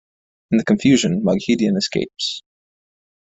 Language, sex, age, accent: English, male, 19-29, United States English